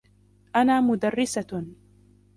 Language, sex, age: Arabic, female, under 19